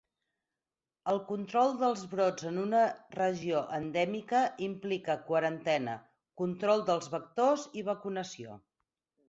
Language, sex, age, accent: Catalan, female, 40-49, gironí